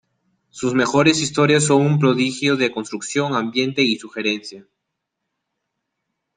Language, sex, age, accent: Spanish, male, 19-29, Andino-Pacífico: Colombia, Perú, Ecuador, oeste de Bolivia y Venezuela andina